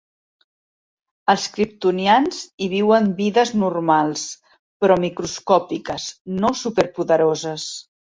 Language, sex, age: Catalan, female, 60-69